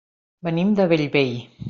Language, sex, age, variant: Catalan, female, 40-49, Central